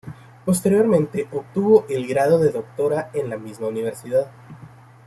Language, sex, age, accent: Spanish, male, 30-39, América central